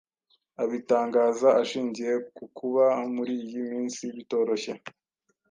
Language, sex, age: Kinyarwanda, male, 19-29